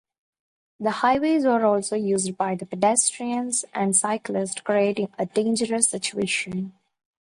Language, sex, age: English, female, 19-29